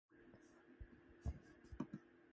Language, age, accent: English, 30-39, England English